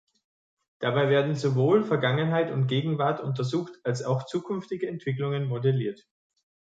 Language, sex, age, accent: German, male, 30-39, Österreichisches Deutsch